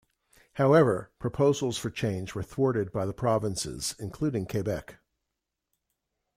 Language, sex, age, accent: English, male, 70-79, United States English